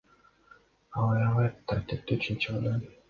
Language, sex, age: Kyrgyz, male, under 19